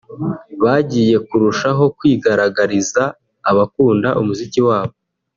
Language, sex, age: Kinyarwanda, male, 19-29